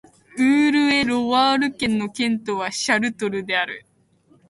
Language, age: Japanese, 19-29